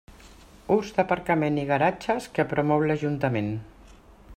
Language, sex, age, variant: Catalan, female, 60-69, Central